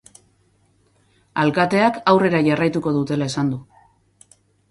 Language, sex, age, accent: Basque, female, 40-49, Mendebalekoa (Araba, Bizkaia, Gipuzkoako mendebaleko herri batzuk)